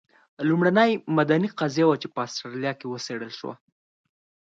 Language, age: Pashto, under 19